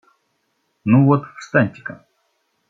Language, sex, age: Russian, male, 30-39